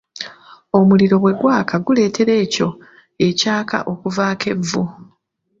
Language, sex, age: Ganda, female, 30-39